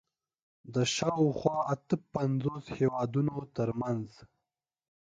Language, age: Pashto, 19-29